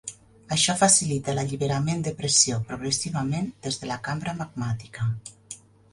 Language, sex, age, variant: Catalan, female, 40-49, Nord-Occidental